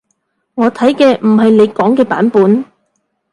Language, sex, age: Cantonese, female, 30-39